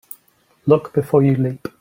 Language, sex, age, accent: English, male, 30-39, England English